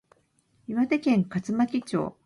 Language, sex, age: Japanese, female, 50-59